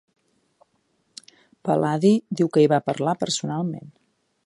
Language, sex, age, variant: Catalan, female, 40-49, Central